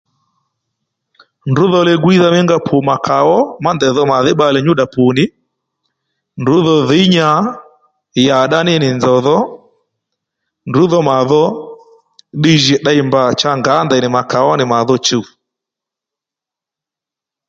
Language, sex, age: Lendu, male, 40-49